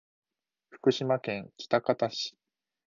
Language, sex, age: Japanese, male, 19-29